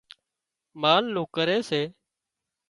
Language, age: Wadiyara Koli, 30-39